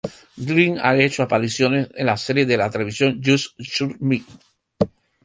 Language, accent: Spanish, Caribe: Cuba, Venezuela, Puerto Rico, República Dominicana, Panamá, Colombia caribeña, México caribeño, Costa del golfo de México